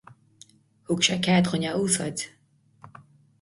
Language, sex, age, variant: Irish, female, 30-39, Gaeilge Chonnacht